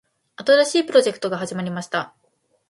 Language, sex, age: Japanese, female, under 19